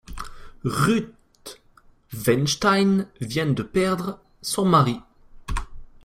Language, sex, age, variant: French, male, 19-29, Français de métropole